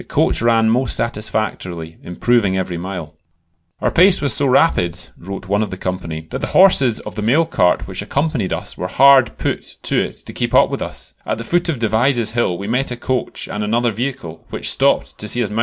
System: none